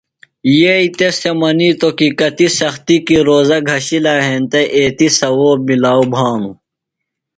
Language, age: Phalura, under 19